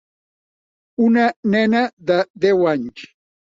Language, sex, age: Catalan, male, 70-79